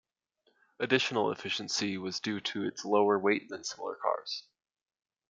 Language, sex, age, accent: English, male, 19-29, United States English